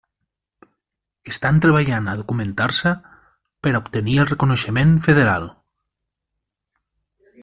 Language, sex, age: Catalan, male, 40-49